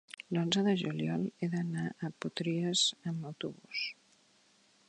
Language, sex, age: Catalan, female, 40-49